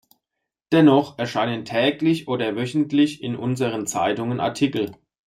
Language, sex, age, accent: German, male, 30-39, Deutschland Deutsch